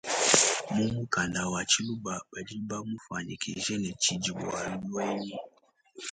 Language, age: Luba-Lulua, 19-29